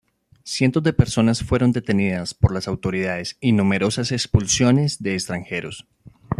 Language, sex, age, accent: Spanish, male, 30-39, Andino-Pacífico: Colombia, Perú, Ecuador, oeste de Bolivia y Venezuela andina